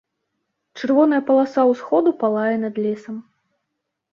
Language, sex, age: Belarusian, female, 19-29